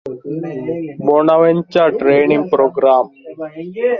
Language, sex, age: Divehi, male, 19-29